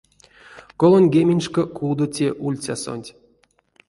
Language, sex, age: Erzya, male, 30-39